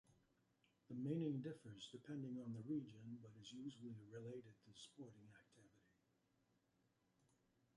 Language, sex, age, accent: English, male, 70-79, United States English